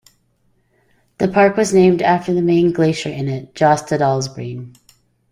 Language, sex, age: English, female, 50-59